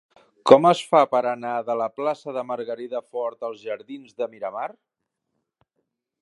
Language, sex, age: Catalan, male, 50-59